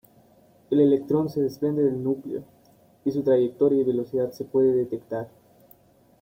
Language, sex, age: Spanish, male, 19-29